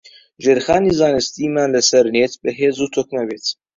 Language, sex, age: Central Kurdish, male, 19-29